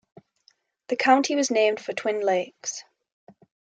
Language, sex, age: English, female, 19-29